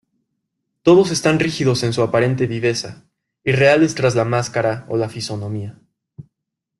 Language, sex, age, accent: Spanish, male, 19-29, México